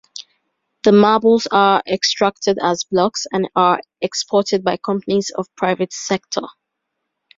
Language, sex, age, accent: English, female, 19-29, England English